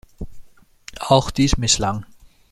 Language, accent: German, Österreichisches Deutsch